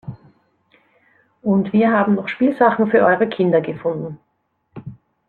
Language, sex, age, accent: German, female, 50-59, Österreichisches Deutsch